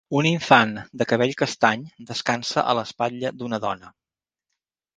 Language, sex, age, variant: Catalan, male, 50-59, Central